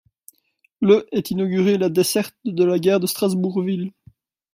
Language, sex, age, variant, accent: French, male, 19-29, Français d'Europe, Français de Belgique